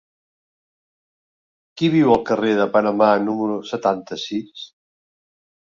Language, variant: Catalan, Central